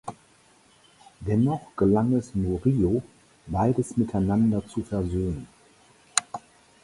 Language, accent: German, Deutschland Deutsch